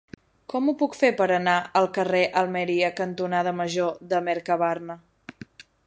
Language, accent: Catalan, central; septentrional; Empordanès